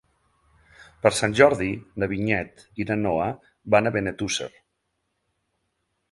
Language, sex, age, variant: Catalan, male, 40-49, Central